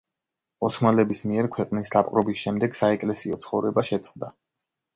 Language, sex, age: Georgian, male, 30-39